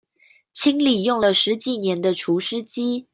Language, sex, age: Chinese, female, 19-29